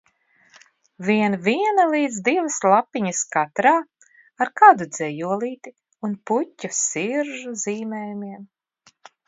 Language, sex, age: Latvian, female, 50-59